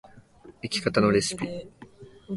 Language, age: Japanese, 19-29